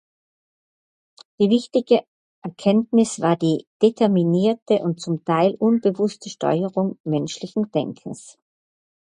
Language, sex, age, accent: German, female, 60-69, Österreichisches Deutsch